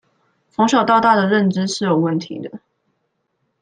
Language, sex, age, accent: Chinese, female, 19-29, 出生地：臺南市